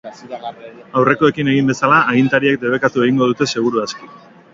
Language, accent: Basque, Erdialdekoa edo Nafarra (Gipuzkoa, Nafarroa)